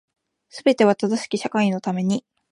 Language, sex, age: Japanese, female, 19-29